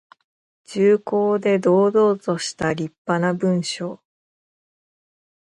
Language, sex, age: Japanese, female, 30-39